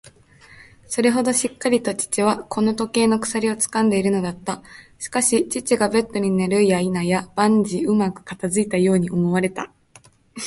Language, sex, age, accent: Japanese, female, under 19, 標準語